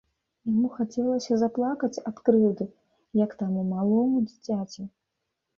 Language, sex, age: Belarusian, female, 30-39